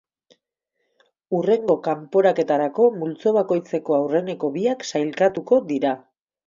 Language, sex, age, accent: Basque, female, 40-49, Mendebalekoa (Araba, Bizkaia, Gipuzkoako mendebaleko herri batzuk)